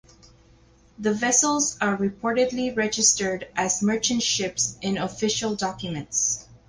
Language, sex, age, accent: English, female, 40-49, United States English